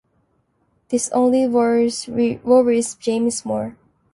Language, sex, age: English, female, 19-29